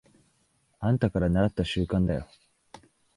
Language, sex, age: Japanese, male, 19-29